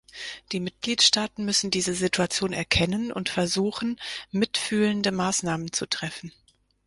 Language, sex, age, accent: German, female, 30-39, Deutschland Deutsch